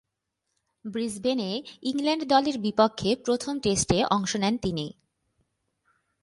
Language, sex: Bengali, female